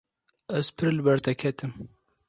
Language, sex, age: Kurdish, male, 30-39